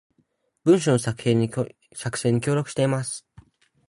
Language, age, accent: Japanese, under 19, 標準語